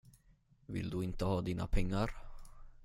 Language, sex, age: Swedish, male, under 19